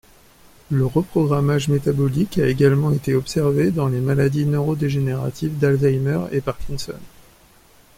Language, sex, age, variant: French, male, 40-49, Français de métropole